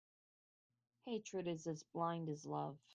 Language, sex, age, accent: English, female, 19-29, United States English